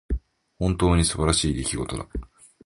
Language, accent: Japanese, 日本人